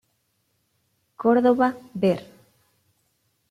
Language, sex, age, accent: Spanish, female, 30-39, América central